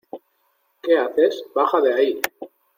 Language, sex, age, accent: Spanish, male, 19-29, España: Norte peninsular (Asturias, Castilla y León, Cantabria, País Vasco, Navarra, Aragón, La Rioja, Guadalajara, Cuenca)